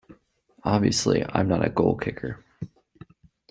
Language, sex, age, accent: English, male, 19-29, United States English